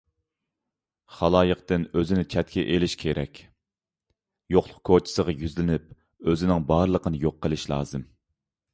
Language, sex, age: Uyghur, male, 30-39